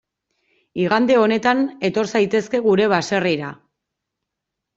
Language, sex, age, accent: Basque, female, 30-39, Erdialdekoa edo Nafarra (Gipuzkoa, Nafarroa)